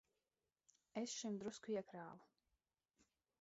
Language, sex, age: Latvian, female, 30-39